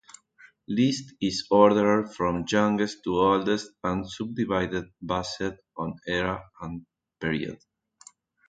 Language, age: English, 30-39